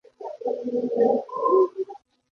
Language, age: English, 19-29